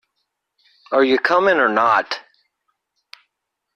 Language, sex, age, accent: English, male, 30-39, United States English